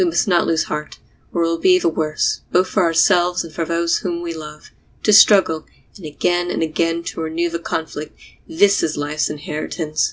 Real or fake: real